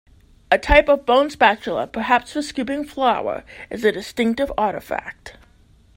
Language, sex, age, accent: English, female, 30-39, United States English